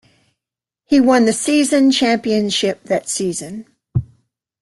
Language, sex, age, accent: English, female, 60-69, United States English